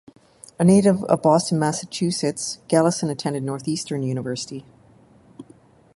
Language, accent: English, Canadian English